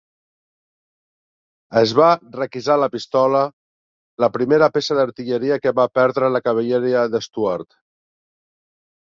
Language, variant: Catalan, Central